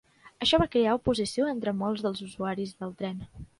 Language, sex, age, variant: Catalan, female, 19-29, Central